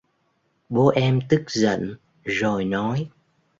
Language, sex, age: Vietnamese, male, 60-69